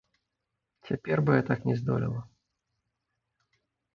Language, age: Belarusian, 40-49